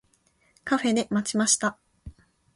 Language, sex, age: Japanese, female, 19-29